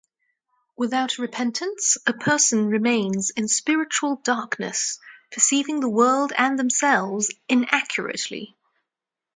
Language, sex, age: English, female, 19-29